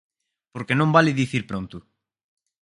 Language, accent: Galician, Oriental (común en zona oriental); Normativo (estándar)